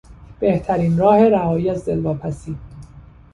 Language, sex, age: Persian, male, 30-39